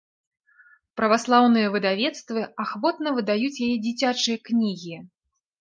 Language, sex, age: Belarusian, female, 30-39